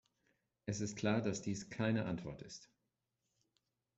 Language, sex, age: German, male, 50-59